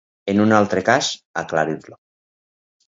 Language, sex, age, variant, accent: Catalan, male, 60-69, Valencià meridional, valencià